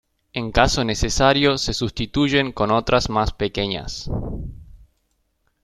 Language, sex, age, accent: Spanish, male, 19-29, Rioplatense: Argentina, Uruguay, este de Bolivia, Paraguay